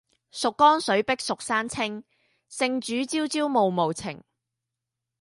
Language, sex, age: Cantonese, female, 19-29